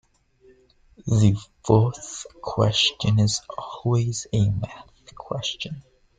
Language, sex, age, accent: English, male, under 19, United States English